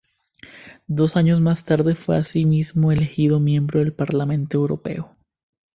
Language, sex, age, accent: Spanish, male, 19-29, Andino-Pacífico: Colombia, Perú, Ecuador, oeste de Bolivia y Venezuela andina